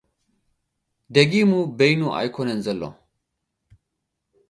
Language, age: Tigrinya, 19-29